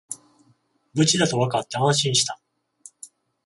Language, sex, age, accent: Japanese, male, 40-49, 関西